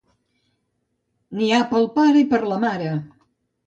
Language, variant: Catalan, Central